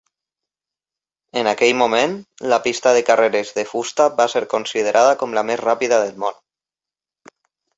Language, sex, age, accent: Catalan, male, 30-39, valencià